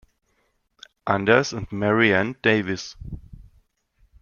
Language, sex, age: German, male, 30-39